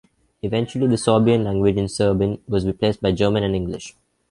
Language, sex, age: English, male, under 19